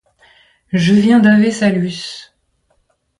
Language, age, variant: French, 30-39, Français de métropole